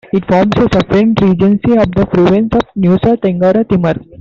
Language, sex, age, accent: English, male, 19-29, India and South Asia (India, Pakistan, Sri Lanka)